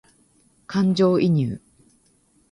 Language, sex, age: Japanese, female, 50-59